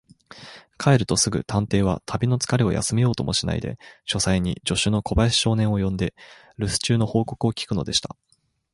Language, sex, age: Japanese, male, 19-29